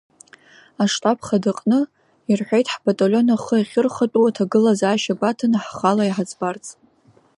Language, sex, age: Abkhazian, female, under 19